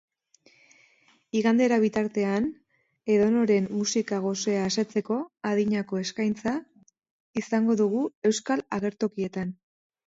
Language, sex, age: Basque, male, 30-39